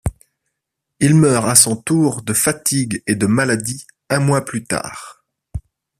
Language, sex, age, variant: French, male, 30-39, Français de métropole